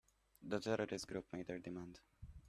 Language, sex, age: English, male, 19-29